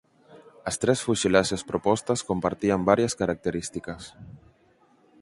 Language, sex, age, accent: Galician, male, 19-29, Central (gheada)